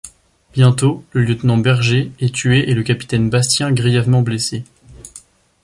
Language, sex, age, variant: French, male, 19-29, Français de métropole